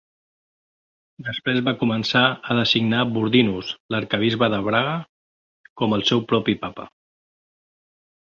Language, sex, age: Catalan, male, 50-59